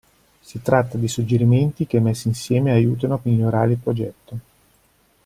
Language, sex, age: Italian, male, 40-49